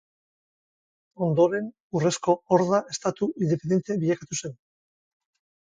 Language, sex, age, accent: Basque, male, 50-59, Mendebalekoa (Araba, Bizkaia, Gipuzkoako mendebaleko herri batzuk)